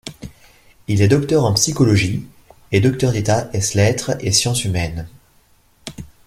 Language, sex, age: French, male, 40-49